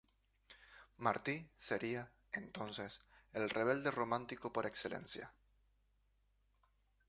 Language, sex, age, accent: Spanish, male, 19-29, España: Islas Canarias